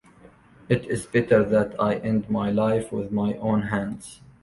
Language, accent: English, England English